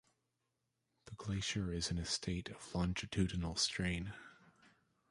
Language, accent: English, United States English